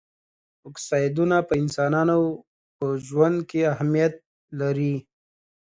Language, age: Pashto, 30-39